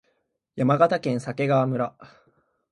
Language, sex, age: Japanese, male, 19-29